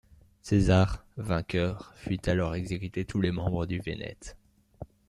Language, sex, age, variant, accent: French, male, under 19, Français d'Europe, Français de Belgique